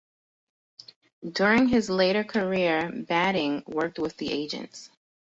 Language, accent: English, United States English